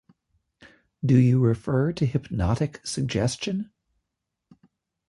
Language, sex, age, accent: English, male, 50-59, United States English